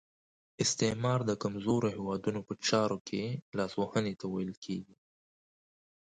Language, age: Pashto, 19-29